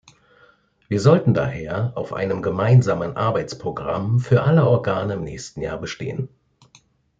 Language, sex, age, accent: German, male, 40-49, Deutschland Deutsch